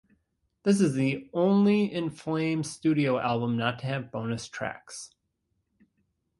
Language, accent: English, United States English